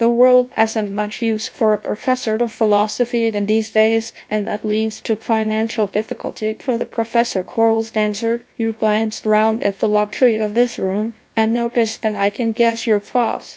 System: TTS, GlowTTS